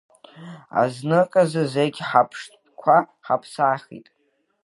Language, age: Abkhazian, under 19